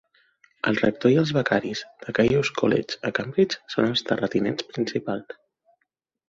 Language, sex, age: Catalan, female, 30-39